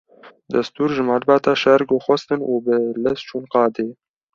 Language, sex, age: Kurdish, male, 19-29